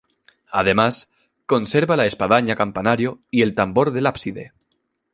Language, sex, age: Spanish, male, 19-29